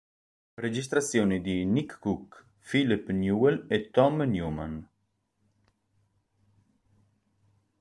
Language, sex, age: Italian, male, 19-29